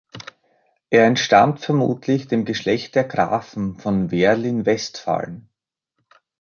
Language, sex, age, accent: German, male, 30-39, Österreichisches Deutsch